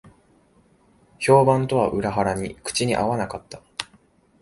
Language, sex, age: Japanese, male, 19-29